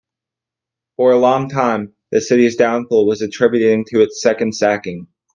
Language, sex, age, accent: English, male, 19-29, United States English